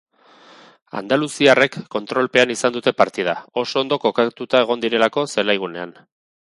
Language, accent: Basque, Erdialdekoa edo Nafarra (Gipuzkoa, Nafarroa)